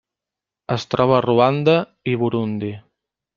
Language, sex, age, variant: Catalan, male, 19-29, Central